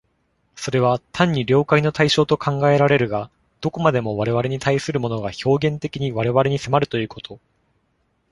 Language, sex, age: Japanese, male, 19-29